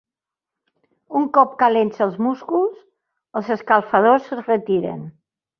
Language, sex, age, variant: Catalan, female, 70-79, Central